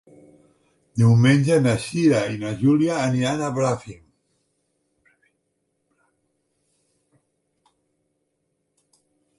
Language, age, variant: Catalan, 60-69, Central